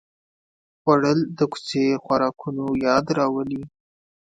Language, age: Pashto, 19-29